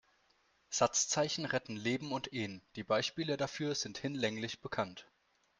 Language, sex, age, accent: German, male, 19-29, Deutschland Deutsch